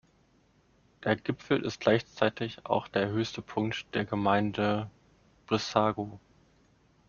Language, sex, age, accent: German, male, 19-29, Deutschland Deutsch